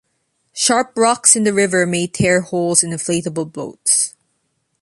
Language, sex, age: English, female, 19-29